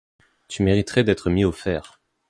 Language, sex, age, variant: French, male, 19-29, Français de métropole